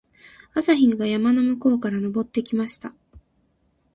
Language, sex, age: Japanese, female, 19-29